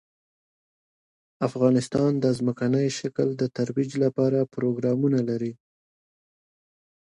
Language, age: Pashto, 19-29